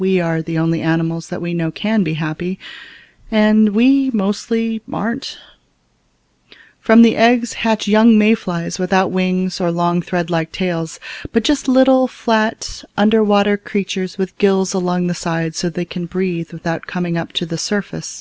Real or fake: real